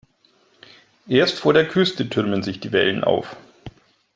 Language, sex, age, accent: German, male, 40-49, Deutschland Deutsch